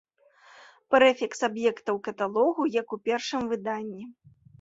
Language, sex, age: Belarusian, female, 30-39